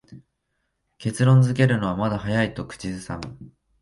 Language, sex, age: Japanese, male, 19-29